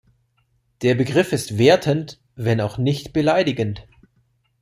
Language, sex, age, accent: German, male, 40-49, Deutschland Deutsch